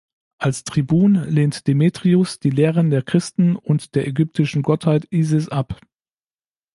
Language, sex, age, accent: German, male, 40-49, Deutschland Deutsch